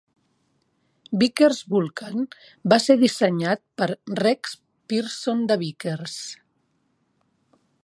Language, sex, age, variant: Catalan, female, 50-59, Central